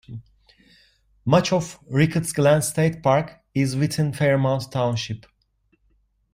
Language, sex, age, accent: English, male, 19-29, United States English